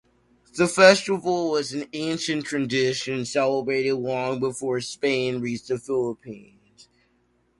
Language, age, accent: English, under 19, United States English